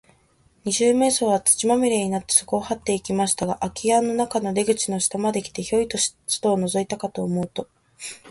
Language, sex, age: Japanese, female, 19-29